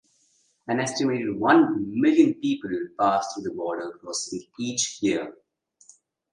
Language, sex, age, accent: English, male, under 19, United States English; England English; India and South Asia (India, Pakistan, Sri Lanka)